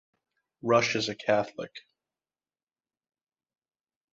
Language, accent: English, United States English